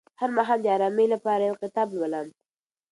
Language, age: Pashto, 19-29